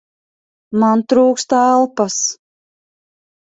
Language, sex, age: Latvian, female, 40-49